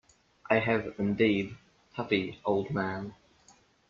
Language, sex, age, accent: English, male, under 19, New Zealand English